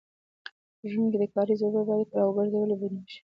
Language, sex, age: Pashto, female, 19-29